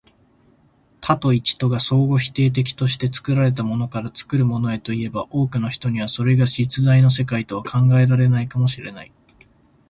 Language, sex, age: Japanese, male, 19-29